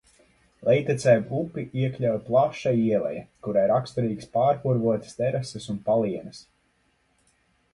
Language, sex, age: Latvian, male, 19-29